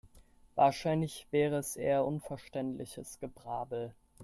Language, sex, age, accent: German, male, 19-29, Deutschland Deutsch